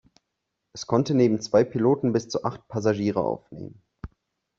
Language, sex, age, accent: German, male, 19-29, Deutschland Deutsch